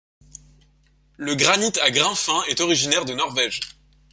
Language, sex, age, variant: French, male, 30-39, Français de métropole